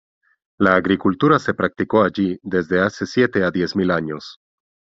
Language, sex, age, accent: Spanish, male, 30-39, México